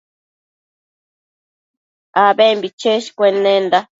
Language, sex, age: Matsés, female, under 19